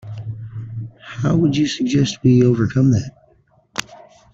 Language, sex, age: English, male, 30-39